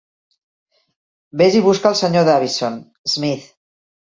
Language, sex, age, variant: Catalan, female, 40-49, Central